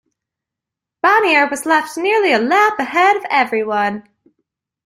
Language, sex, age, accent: English, female, 19-29, United States English